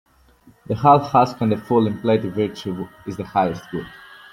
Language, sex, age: English, male, 19-29